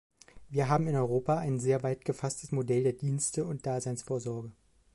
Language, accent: German, Deutschland Deutsch